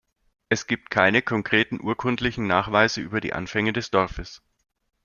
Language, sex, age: German, male, 30-39